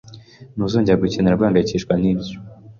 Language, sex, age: Kinyarwanda, male, 19-29